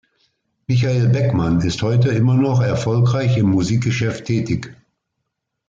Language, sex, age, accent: German, male, 60-69, Deutschland Deutsch